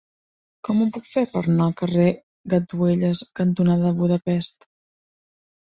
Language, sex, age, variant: Catalan, female, 30-39, Central